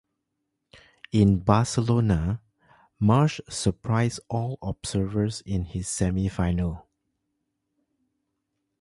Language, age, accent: English, 30-39, Malaysian English